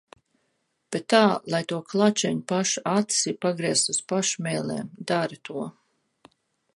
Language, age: Latvian, 60-69